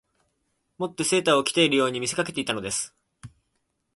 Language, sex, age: Japanese, male, 19-29